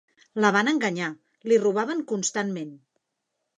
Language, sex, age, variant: Catalan, female, 50-59, Central